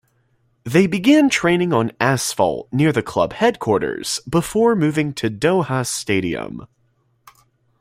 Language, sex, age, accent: English, male, under 19, United States English